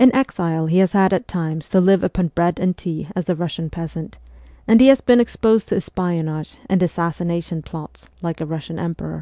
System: none